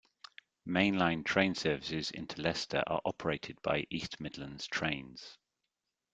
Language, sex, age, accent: English, male, 40-49, England English